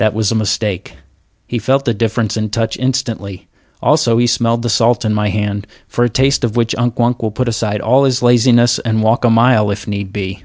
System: none